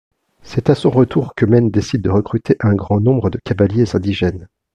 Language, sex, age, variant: French, male, 40-49, Français de métropole